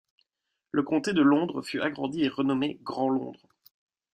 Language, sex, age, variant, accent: French, male, 19-29, Français d'Europe, Français de Belgique